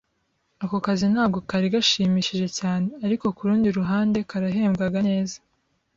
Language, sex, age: Kinyarwanda, female, 19-29